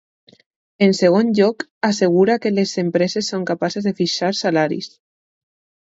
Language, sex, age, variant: Catalan, female, under 19, Alacantí